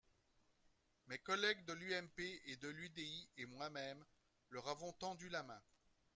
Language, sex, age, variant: French, male, 50-59, Français de métropole